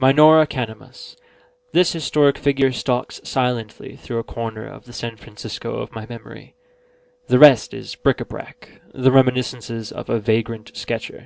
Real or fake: real